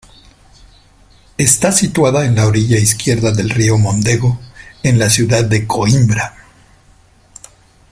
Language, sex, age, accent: Spanish, male, 50-59, México